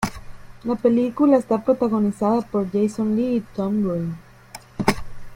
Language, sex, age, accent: Spanish, female, 19-29, México